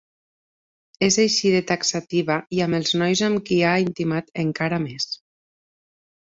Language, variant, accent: Catalan, Septentrional, Ebrenc; occidental